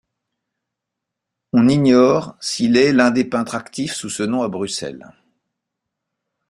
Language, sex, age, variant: French, male, 60-69, Français de métropole